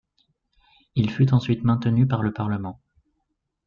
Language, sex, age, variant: French, male, 19-29, Français de métropole